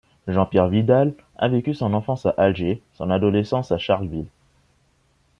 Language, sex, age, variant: French, male, under 19, Français des départements et régions d'outre-mer